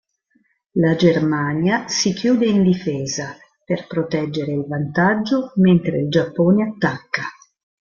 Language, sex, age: Italian, female, 50-59